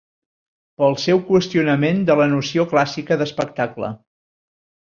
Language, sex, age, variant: Catalan, male, 50-59, Central